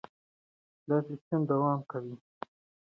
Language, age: Pashto, 19-29